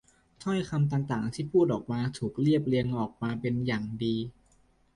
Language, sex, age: Thai, male, 19-29